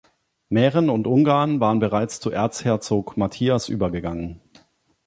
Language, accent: German, Deutschland Deutsch